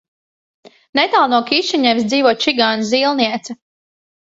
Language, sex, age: Latvian, female, 30-39